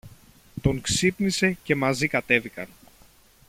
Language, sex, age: Greek, male, 30-39